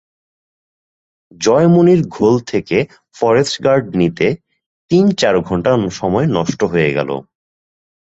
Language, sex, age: Bengali, male, 19-29